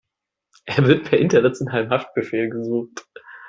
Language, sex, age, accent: German, male, 19-29, Deutschland Deutsch